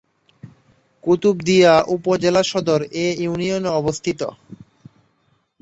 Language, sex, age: Bengali, male, 30-39